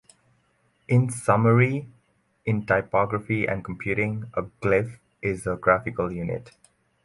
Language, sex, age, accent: English, male, 19-29, United States English